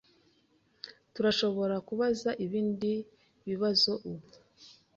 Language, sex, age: Kinyarwanda, female, 19-29